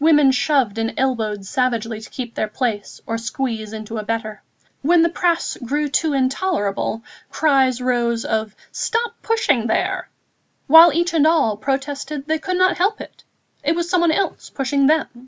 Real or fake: real